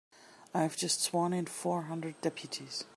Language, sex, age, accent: English, female, 40-49, England English